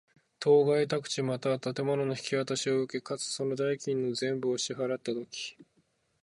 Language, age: Japanese, 30-39